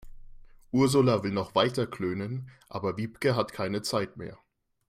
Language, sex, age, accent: German, male, 19-29, Deutschland Deutsch